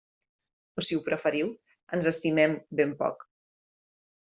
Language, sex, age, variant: Catalan, female, 40-49, Central